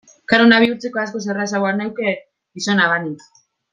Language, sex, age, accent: Basque, female, 30-39, Mendebalekoa (Araba, Bizkaia, Gipuzkoako mendebaleko herri batzuk)